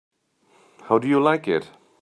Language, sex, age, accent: English, male, 30-39, England English